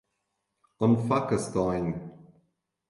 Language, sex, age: Irish, male, 40-49